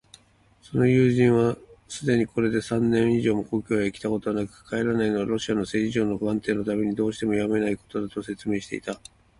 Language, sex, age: Japanese, male, 50-59